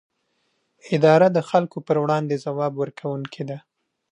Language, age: Pashto, 30-39